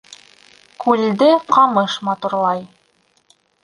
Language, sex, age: Bashkir, female, 19-29